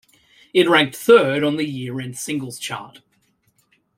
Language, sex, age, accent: English, male, 40-49, Australian English